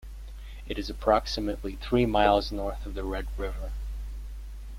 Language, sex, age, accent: English, male, under 19, Canadian English